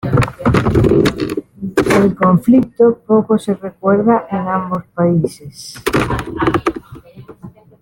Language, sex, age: Spanish, female, 80-89